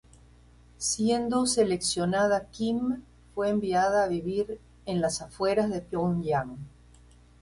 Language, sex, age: Spanish, female, 60-69